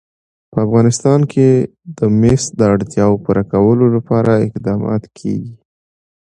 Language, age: Pashto, 19-29